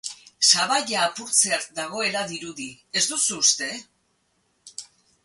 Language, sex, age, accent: Basque, female, 60-69, Erdialdekoa edo Nafarra (Gipuzkoa, Nafarroa)